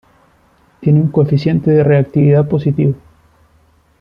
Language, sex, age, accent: Spanish, male, 30-39, Chileno: Chile, Cuyo